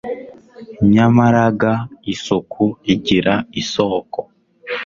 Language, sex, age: Kinyarwanda, male, 19-29